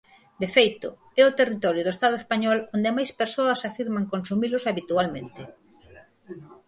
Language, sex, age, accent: Galician, female, 50-59, Normativo (estándar)